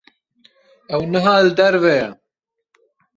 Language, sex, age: Kurdish, male, 30-39